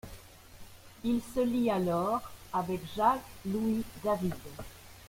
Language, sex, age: French, female, 60-69